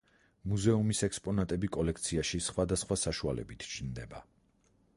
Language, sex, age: Georgian, male, 40-49